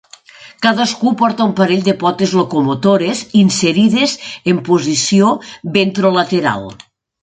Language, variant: Catalan, Nord-Occidental